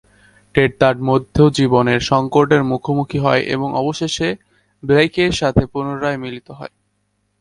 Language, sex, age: Bengali, male, 19-29